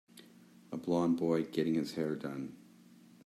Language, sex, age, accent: English, male, 50-59, United States English